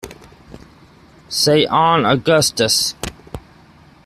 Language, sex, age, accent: English, male, 19-29, United States English